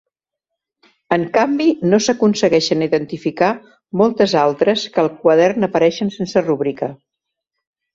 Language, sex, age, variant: Catalan, female, 70-79, Central